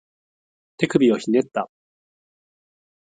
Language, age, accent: Japanese, 19-29, 関西弁